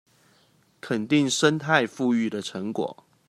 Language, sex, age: Chinese, male, 30-39